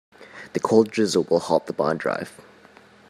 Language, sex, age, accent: English, male, 19-29, United States English